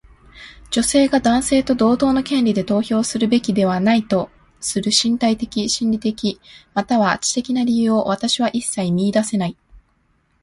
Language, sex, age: Japanese, female, 19-29